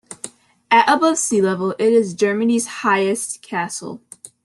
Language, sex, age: English, female, under 19